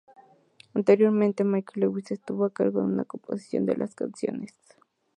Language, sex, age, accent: Spanish, female, under 19, México